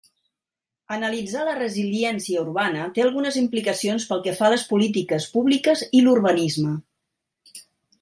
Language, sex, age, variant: Catalan, female, 60-69, Central